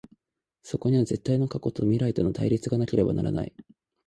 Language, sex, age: Japanese, male, 19-29